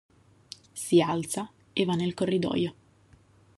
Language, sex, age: Italian, female, 30-39